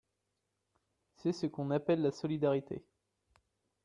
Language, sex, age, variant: French, male, 19-29, Français de métropole